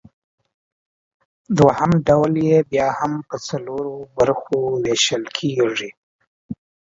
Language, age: Pashto, 19-29